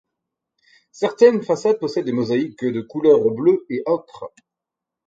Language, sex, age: French, male, 30-39